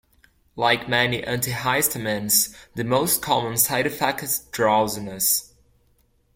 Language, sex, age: English, male, under 19